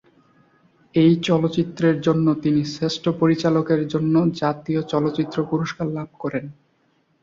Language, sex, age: Bengali, male, 19-29